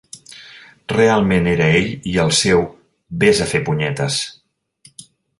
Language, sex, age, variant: Catalan, male, 50-59, Central